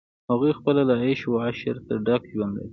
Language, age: Pashto, 19-29